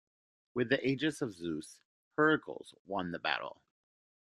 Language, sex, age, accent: English, male, 30-39, United States English